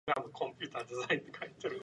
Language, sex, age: English, male, under 19